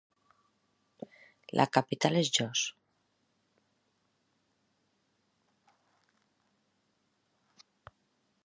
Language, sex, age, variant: Catalan, female, 40-49, Nord-Occidental